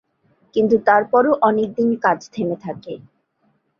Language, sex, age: Bengali, female, 19-29